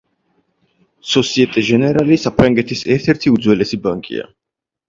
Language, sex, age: Georgian, male, 19-29